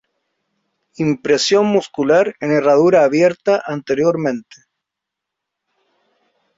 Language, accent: Spanish, Chileno: Chile, Cuyo